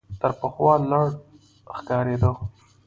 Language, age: Pashto, 19-29